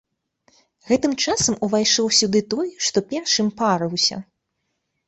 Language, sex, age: Belarusian, female, 19-29